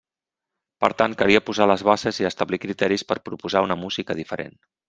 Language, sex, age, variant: Catalan, male, 40-49, Central